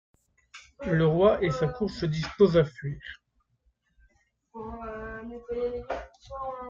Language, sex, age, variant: French, female, 30-39, Français de métropole